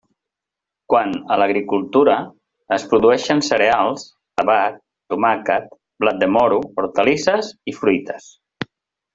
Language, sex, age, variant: Catalan, male, 50-59, Central